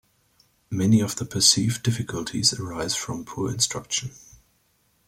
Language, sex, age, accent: English, male, 19-29, United States English